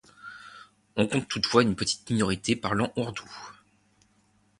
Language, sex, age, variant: French, male, 30-39, Français de métropole